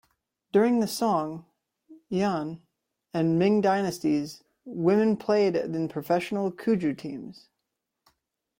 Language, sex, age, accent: English, male, 19-29, United States English